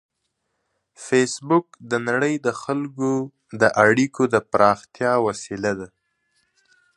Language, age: Pashto, 19-29